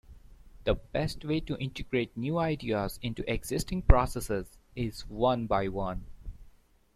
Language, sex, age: English, male, 19-29